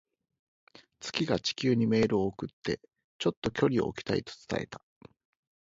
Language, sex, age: Japanese, male, 40-49